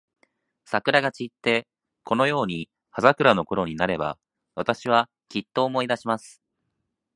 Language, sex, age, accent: Japanese, male, 19-29, 関西弁